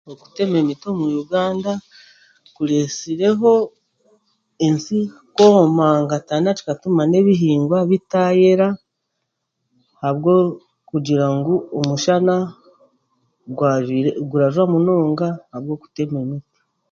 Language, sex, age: Chiga, female, 40-49